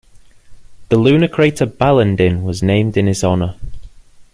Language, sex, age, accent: English, male, 19-29, England English